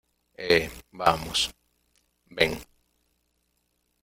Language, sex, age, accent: Spanish, male, 40-49, Andino-Pacífico: Colombia, Perú, Ecuador, oeste de Bolivia y Venezuela andina